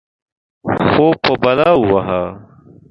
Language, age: Pashto, 30-39